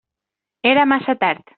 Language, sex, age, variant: Catalan, female, 19-29, Central